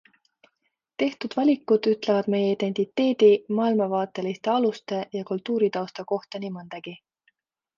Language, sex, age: Estonian, female, 30-39